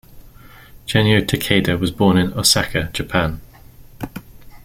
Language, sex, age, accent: English, male, 19-29, England English